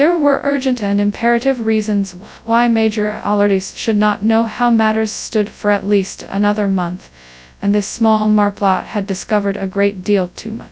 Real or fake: fake